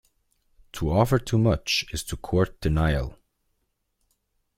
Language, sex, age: English, male, 19-29